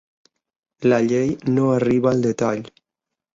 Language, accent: Catalan, valencià